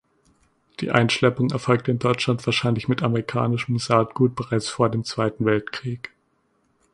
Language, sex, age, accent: German, male, under 19, Deutschland Deutsch